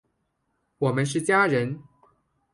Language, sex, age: Chinese, male, 19-29